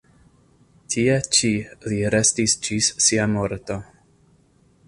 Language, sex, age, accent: Esperanto, male, 30-39, Internacia